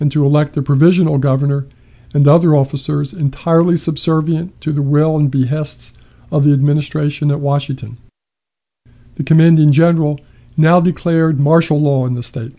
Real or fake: real